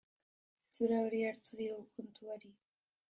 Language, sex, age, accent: Basque, female, 19-29, Mendebalekoa (Araba, Bizkaia, Gipuzkoako mendebaleko herri batzuk)